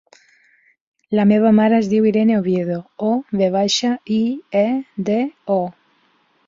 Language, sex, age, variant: Catalan, female, 30-39, Central